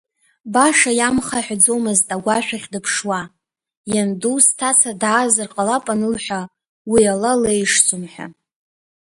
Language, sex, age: Abkhazian, female, 19-29